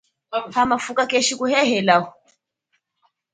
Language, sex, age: Chokwe, female, 30-39